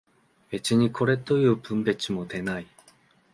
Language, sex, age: Japanese, male, 19-29